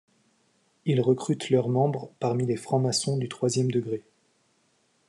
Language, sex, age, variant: French, male, 30-39, Français de métropole